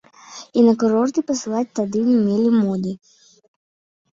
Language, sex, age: Belarusian, female, 30-39